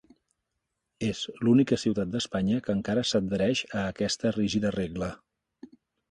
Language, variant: Catalan, Central